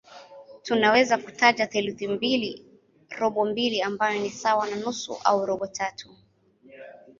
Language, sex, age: Swahili, male, 30-39